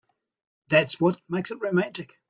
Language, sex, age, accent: English, male, 60-69, New Zealand English